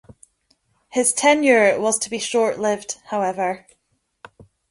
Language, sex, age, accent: English, female, 19-29, Scottish English